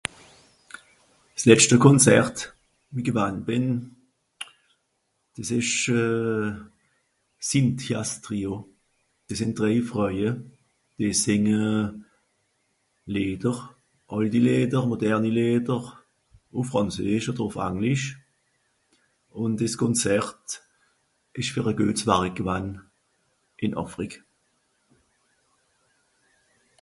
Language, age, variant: Swiss German, 50-59, Nordniederàlemmànisch (Rishoffe, Zàwere, Bùsswìller, Hawenau, Brüemt, Stroossbùri, Molse, Dàmbàch, Schlettstàtt, Pfàlzbùri usw.)